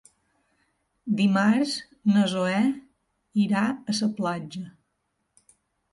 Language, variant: Catalan, Balear